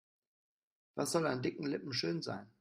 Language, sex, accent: German, male, Deutschland Deutsch